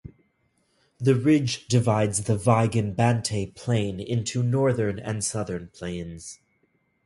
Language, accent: English, United States English